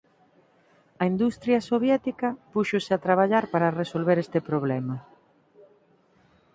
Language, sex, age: Galician, female, 50-59